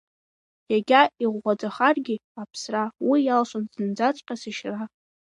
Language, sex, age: Abkhazian, female, 19-29